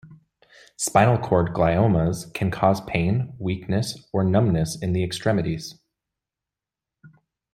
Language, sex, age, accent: English, male, 19-29, United States English